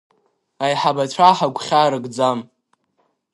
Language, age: Abkhazian, under 19